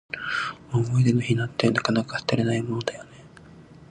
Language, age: Japanese, 19-29